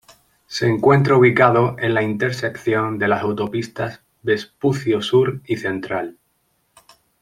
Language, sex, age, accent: Spanish, male, 30-39, España: Sur peninsular (Andalucia, Extremadura, Murcia)